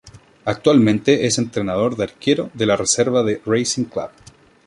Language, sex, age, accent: Spanish, male, 19-29, Chileno: Chile, Cuyo